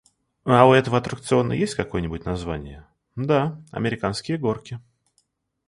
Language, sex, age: Russian, male, 30-39